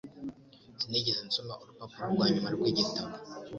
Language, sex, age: Kinyarwanda, male, 19-29